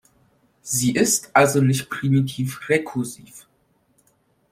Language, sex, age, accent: German, male, 19-29, Polnisch Deutsch